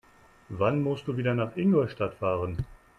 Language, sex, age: German, male, 30-39